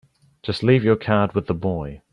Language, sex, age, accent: English, male, under 19, New Zealand English